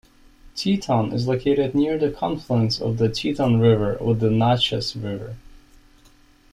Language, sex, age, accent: English, male, 30-39, Canadian English